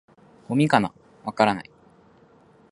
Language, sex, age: Japanese, male, 19-29